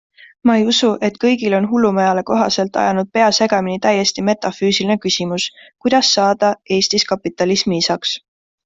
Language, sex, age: Estonian, female, 19-29